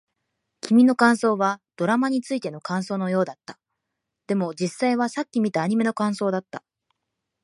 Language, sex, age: Japanese, female, 19-29